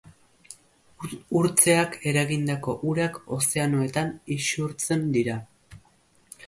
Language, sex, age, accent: Basque, male, under 19, Erdialdekoa edo Nafarra (Gipuzkoa, Nafarroa)